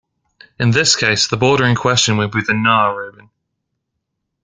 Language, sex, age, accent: English, male, 19-29, England English